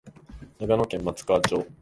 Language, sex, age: Japanese, male, 19-29